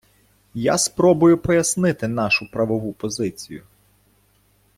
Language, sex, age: Ukrainian, male, 40-49